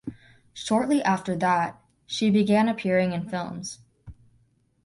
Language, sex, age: English, female, under 19